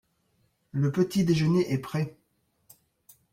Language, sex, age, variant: French, male, 40-49, Français de métropole